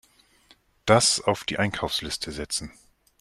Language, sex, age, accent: German, male, 50-59, Deutschland Deutsch